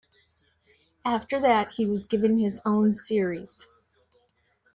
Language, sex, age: English, female, 60-69